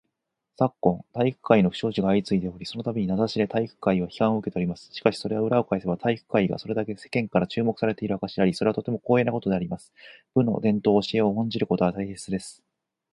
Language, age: Japanese, 40-49